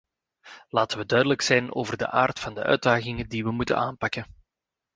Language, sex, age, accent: Dutch, male, 30-39, Belgisch Nederlands